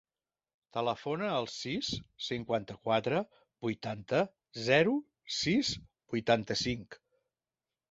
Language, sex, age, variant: Catalan, male, 50-59, Central